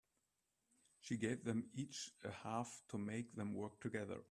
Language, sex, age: English, male, 50-59